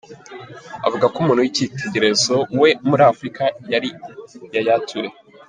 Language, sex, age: Kinyarwanda, male, 19-29